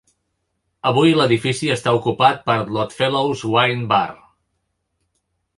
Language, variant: Catalan, Central